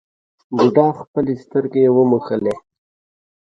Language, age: Pashto, 30-39